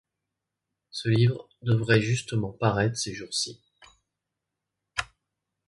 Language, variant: French, Français de métropole